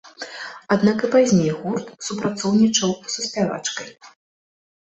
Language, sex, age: Belarusian, female, 19-29